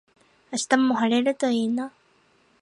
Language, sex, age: Japanese, female, 19-29